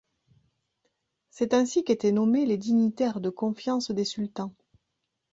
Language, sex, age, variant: French, female, 40-49, Français de métropole